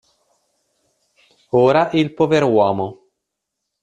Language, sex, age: Italian, male, 19-29